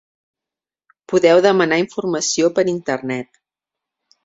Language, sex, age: Catalan, female, 40-49